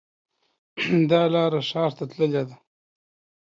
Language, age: Pashto, 40-49